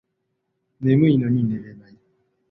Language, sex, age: Japanese, male, 40-49